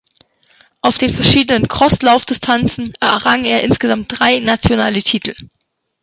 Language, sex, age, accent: German, female, 30-39, Deutschland Deutsch